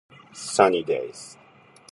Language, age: English, 50-59